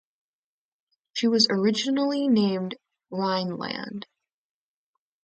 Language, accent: English, United States English